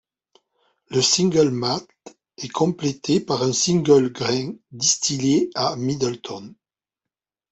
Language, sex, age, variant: French, male, 40-49, Français de métropole